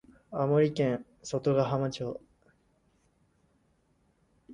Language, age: Japanese, under 19